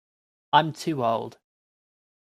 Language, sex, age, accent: English, male, 19-29, Australian English